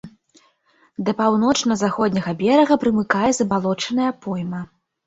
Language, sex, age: Belarusian, female, 19-29